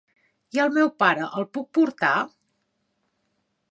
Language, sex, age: Catalan, female, 40-49